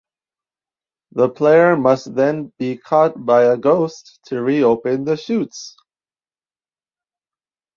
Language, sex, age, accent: English, male, 40-49, United States English